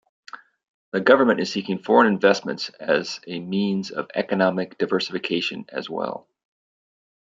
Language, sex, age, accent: English, male, 50-59, United States English